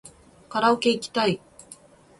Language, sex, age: Japanese, female, 30-39